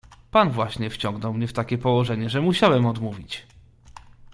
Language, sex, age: Polish, male, 30-39